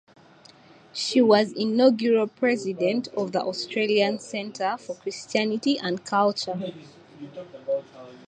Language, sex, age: English, female, 19-29